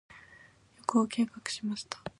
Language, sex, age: Japanese, female, 19-29